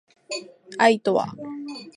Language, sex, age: Japanese, female, under 19